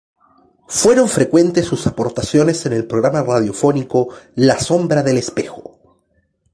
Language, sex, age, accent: Spanish, male, 19-29, Chileno: Chile, Cuyo